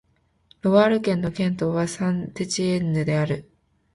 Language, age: Japanese, 19-29